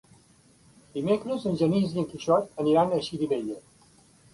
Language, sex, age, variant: Catalan, male, 60-69, Central